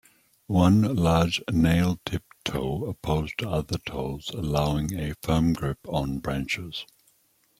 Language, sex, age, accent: English, male, 60-69, Australian English